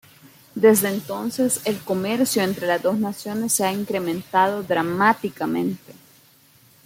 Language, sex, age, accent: Spanish, female, 19-29, América central